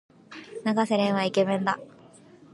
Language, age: Japanese, 19-29